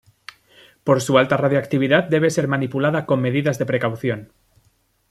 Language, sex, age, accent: Spanish, male, 19-29, España: Norte peninsular (Asturias, Castilla y León, Cantabria, País Vasco, Navarra, Aragón, La Rioja, Guadalajara, Cuenca)